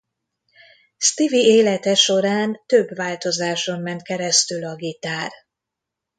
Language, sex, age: Hungarian, female, 50-59